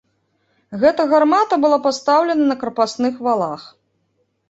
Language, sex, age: Belarusian, female, 30-39